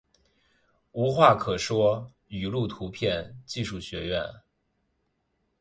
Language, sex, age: Chinese, male, 19-29